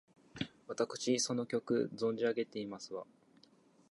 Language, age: Japanese, 19-29